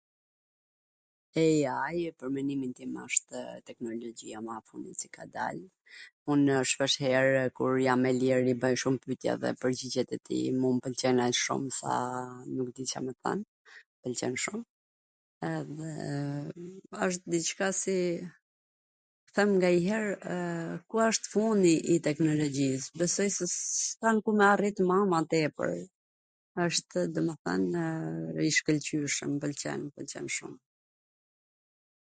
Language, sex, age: Gheg Albanian, female, 40-49